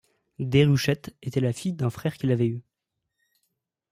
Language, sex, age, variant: French, male, 19-29, Français de métropole